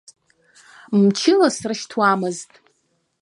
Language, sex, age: Abkhazian, female, 19-29